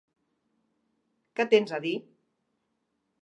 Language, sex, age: Catalan, female, 50-59